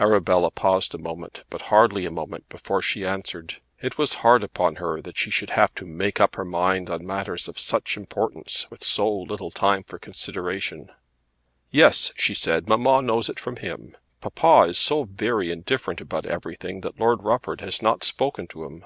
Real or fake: real